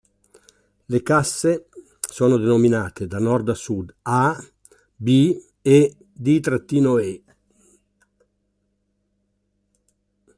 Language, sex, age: Italian, male, 60-69